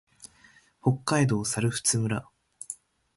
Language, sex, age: Japanese, male, 19-29